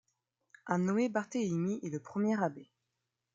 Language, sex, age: French, female, 19-29